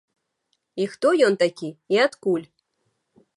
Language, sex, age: Belarusian, female, 30-39